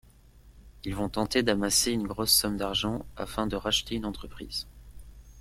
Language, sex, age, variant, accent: French, male, 19-29, Français d'Europe, Français de Belgique